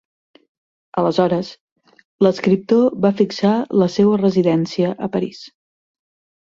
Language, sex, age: Catalan, female, 50-59